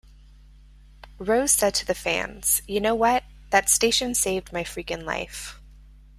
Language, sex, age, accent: English, female, 30-39, United States English